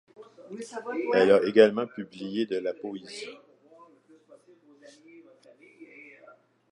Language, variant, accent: French, Français d'Amérique du Nord, Français du Canada